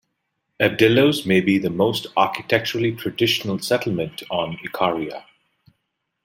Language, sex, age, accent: English, male, 30-39, India and South Asia (India, Pakistan, Sri Lanka)